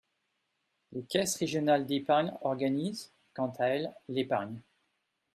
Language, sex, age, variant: French, male, 40-49, Français de métropole